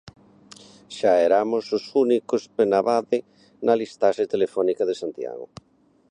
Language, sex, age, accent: Galician, male, 50-59, Normativo (estándar)